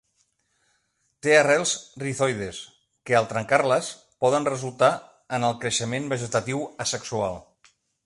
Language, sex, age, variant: Catalan, male, 50-59, Central